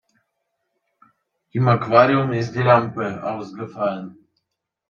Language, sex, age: German, male, 30-39